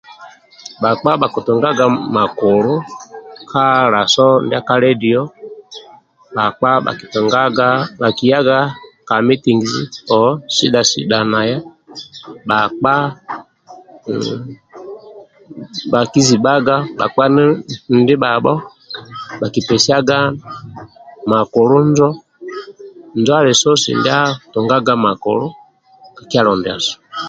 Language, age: Amba (Uganda), 30-39